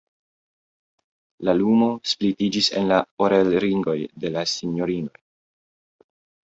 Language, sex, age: Esperanto, male, 19-29